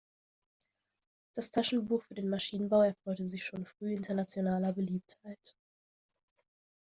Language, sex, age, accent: German, female, 19-29, Deutschland Deutsch